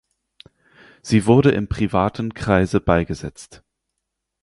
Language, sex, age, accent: German, male, 19-29, Deutschland Deutsch